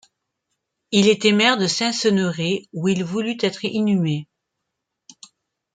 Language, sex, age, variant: French, female, 40-49, Français de métropole